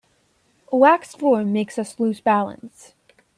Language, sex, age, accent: English, female, under 19, United States English